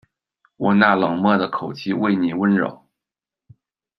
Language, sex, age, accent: Chinese, male, 30-39, 出生地：北京市